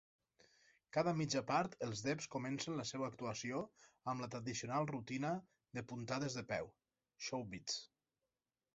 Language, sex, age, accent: Catalan, male, 30-39, valencià